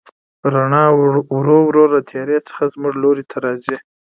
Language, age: Pashto, 30-39